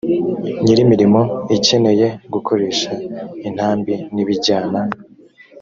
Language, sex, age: Kinyarwanda, male, 19-29